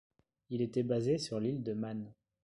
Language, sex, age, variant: French, male, 30-39, Français de métropole